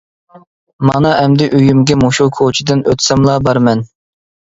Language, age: Uyghur, 19-29